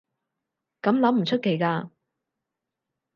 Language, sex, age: Cantonese, female, 30-39